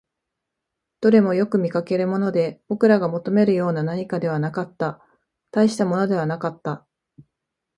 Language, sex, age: Japanese, female, 30-39